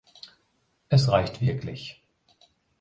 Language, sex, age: German, male, 50-59